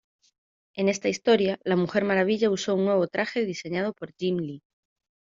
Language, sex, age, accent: Spanish, female, 30-39, España: Norte peninsular (Asturias, Castilla y León, Cantabria, País Vasco, Navarra, Aragón, La Rioja, Guadalajara, Cuenca)